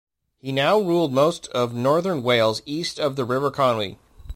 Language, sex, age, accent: English, male, 30-39, United States English